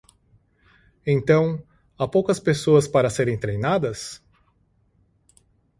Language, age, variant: Portuguese, 50-59, Portuguese (Brasil)